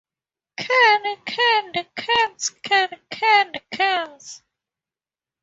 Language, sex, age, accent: English, female, 19-29, Southern African (South Africa, Zimbabwe, Namibia)